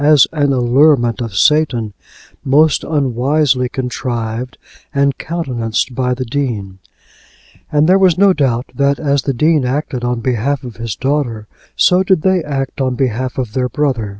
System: none